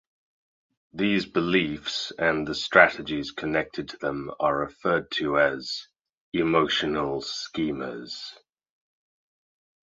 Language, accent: English, England English